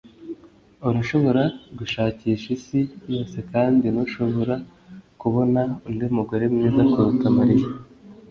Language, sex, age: Kinyarwanda, male, 19-29